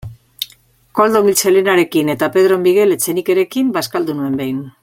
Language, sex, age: Basque, female, 60-69